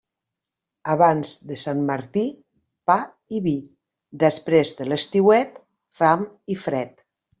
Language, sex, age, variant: Catalan, female, 50-59, Nord-Occidental